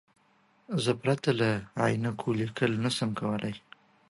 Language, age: Pashto, 19-29